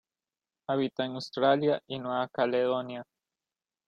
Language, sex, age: Spanish, male, 19-29